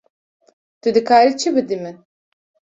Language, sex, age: Kurdish, female, 19-29